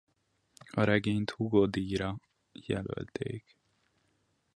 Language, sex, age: Hungarian, male, under 19